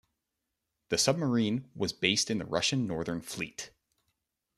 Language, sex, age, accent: English, male, 30-39, United States English